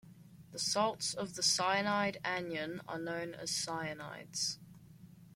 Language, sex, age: English, male, under 19